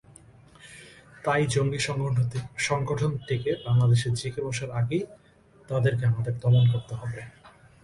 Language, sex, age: Bengali, male, 19-29